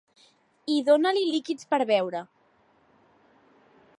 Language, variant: Catalan, Central